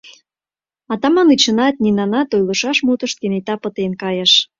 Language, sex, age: Mari, female, 30-39